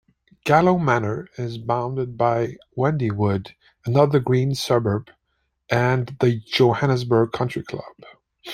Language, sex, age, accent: English, male, 40-49, United States English